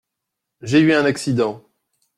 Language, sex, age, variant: French, male, 40-49, Français de métropole